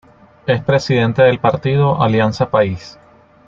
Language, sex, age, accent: Spanish, male, 30-39, Andino-Pacífico: Colombia, Perú, Ecuador, oeste de Bolivia y Venezuela andina